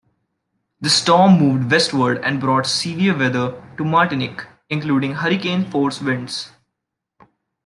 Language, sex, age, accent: English, male, 19-29, India and South Asia (India, Pakistan, Sri Lanka)